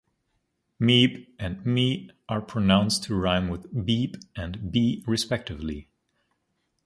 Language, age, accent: English, 19-29, United States English